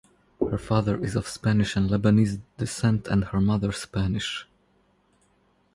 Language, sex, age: English, male, 30-39